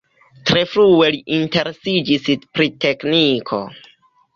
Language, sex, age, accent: Esperanto, male, 19-29, Internacia